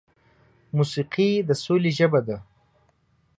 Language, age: Pashto, 19-29